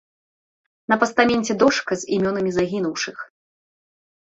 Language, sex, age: Belarusian, female, 19-29